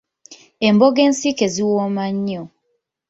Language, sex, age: Ganda, female, 19-29